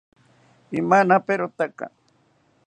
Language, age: South Ucayali Ashéninka, 60-69